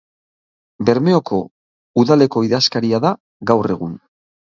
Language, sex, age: Basque, male, 60-69